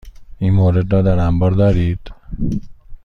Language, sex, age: Persian, male, 30-39